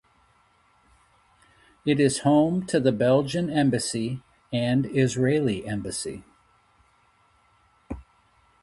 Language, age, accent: English, 40-49, United States English